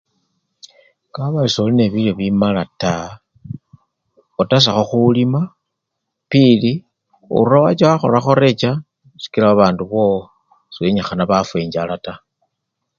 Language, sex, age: Luyia, male, 60-69